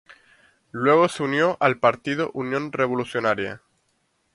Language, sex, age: Spanish, male, 19-29